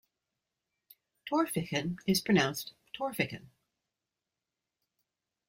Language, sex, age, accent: English, female, 60-69, United States English